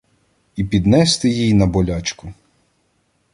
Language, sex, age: Ukrainian, male, 30-39